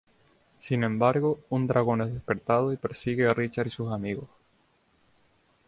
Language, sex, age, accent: Spanish, male, 19-29, España: Islas Canarias